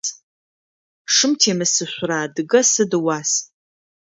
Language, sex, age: Adyghe, female, 30-39